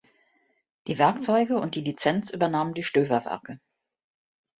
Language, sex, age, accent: German, female, 50-59, Deutschland Deutsch